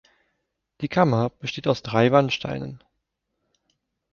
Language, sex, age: German, male, 19-29